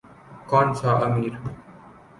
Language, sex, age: Urdu, male, 19-29